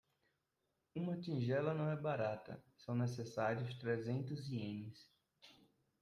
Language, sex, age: Portuguese, male, 19-29